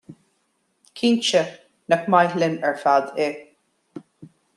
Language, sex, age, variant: Irish, male, 50-59, Gaeilge Uladh